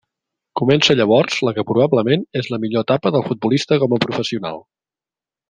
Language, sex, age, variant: Catalan, male, 40-49, Central